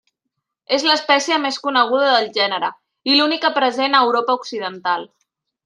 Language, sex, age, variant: Catalan, female, 30-39, Central